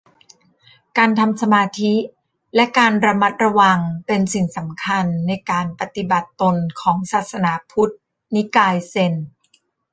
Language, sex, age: Thai, female, 40-49